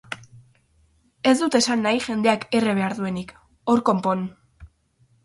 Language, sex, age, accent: Basque, female, under 19, Mendebalekoa (Araba, Bizkaia, Gipuzkoako mendebaleko herri batzuk)